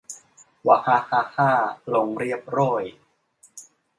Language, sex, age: Thai, male, 19-29